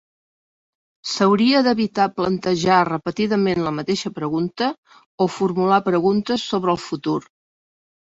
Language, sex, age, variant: Catalan, female, 50-59, Central